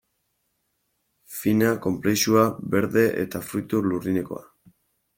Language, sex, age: Basque, male, 19-29